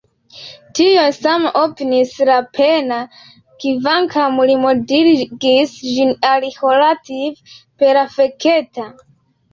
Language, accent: Esperanto, Internacia